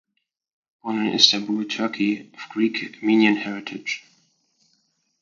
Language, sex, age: English, male, 19-29